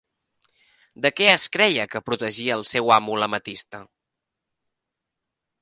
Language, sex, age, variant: Catalan, male, 19-29, Central